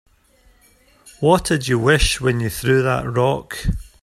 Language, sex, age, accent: English, male, 40-49, Scottish English